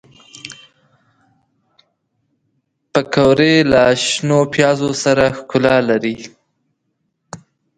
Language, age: Pashto, 19-29